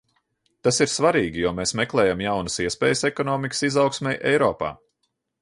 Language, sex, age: Latvian, male, 40-49